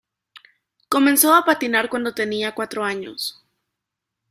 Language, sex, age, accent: Spanish, female, 19-29, México